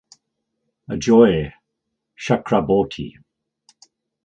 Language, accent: English, England English